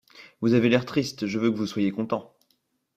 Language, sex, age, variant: French, male, 19-29, Français de métropole